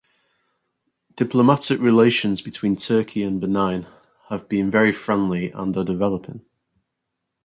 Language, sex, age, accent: English, male, 19-29, England English